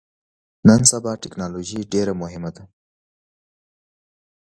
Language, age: Pashto, 19-29